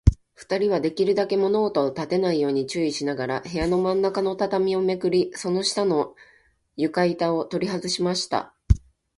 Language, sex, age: Japanese, female, 40-49